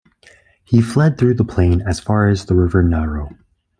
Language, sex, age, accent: English, male, 19-29, Canadian English